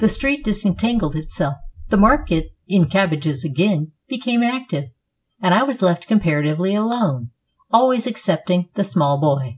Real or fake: real